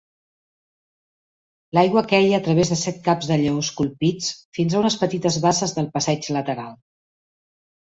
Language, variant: Catalan, Central